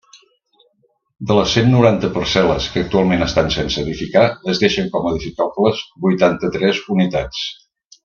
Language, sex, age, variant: Catalan, male, 70-79, Central